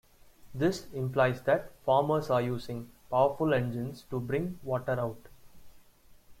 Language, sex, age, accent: English, male, 19-29, India and South Asia (India, Pakistan, Sri Lanka)